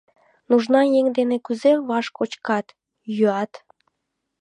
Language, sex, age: Mari, female, 19-29